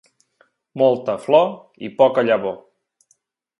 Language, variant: Catalan, Septentrional